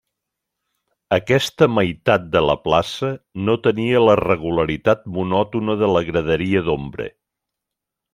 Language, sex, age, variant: Catalan, male, 60-69, Central